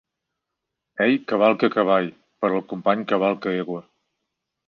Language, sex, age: Catalan, male, 40-49